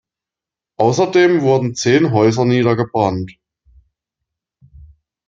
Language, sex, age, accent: German, male, 30-39, Deutschland Deutsch